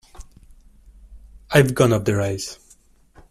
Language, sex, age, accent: English, male, 19-29, England English